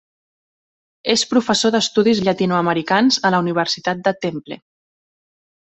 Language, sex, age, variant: Catalan, female, 19-29, Central